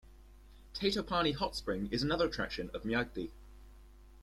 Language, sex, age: English, male, under 19